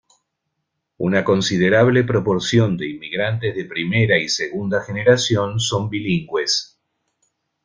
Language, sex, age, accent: Spanish, male, 50-59, Rioplatense: Argentina, Uruguay, este de Bolivia, Paraguay